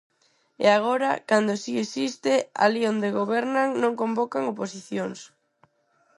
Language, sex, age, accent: Galician, female, under 19, Neofalante